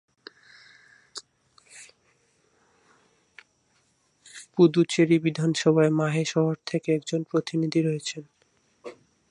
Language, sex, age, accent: Bengali, male, 19-29, প্রমিত বাংলা